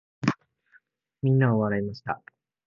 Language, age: Japanese, 19-29